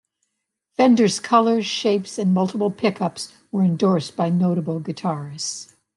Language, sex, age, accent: English, female, 70-79, United States English